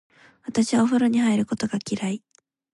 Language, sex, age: Japanese, female, 19-29